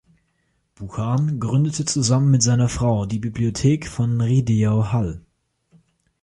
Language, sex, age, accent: German, male, under 19, Deutschland Deutsch